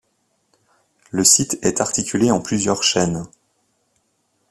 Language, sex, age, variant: French, male, 30-39, Français de métropole